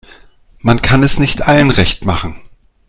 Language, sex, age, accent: German, male, 40-49, Deutschland Deutsch